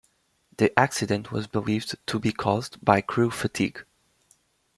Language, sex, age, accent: English, male, 19-29, United States English